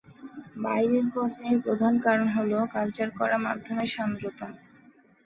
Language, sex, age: Bengali, female, 19-29